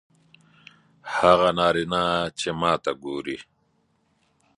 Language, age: Pashto, 40-49